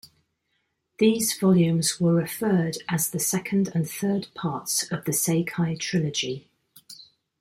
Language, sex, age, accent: English, female, 40-49, England English